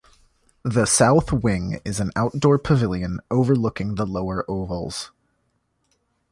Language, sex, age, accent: English, male, 19-29, United States English